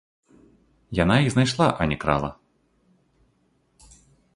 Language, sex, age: Belarusian, male, 30-39